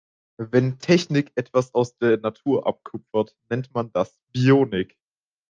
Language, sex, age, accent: German, male, under 19, Deutschland Deutsch